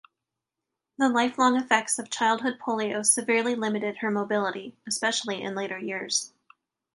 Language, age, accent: English, 19-29, United States English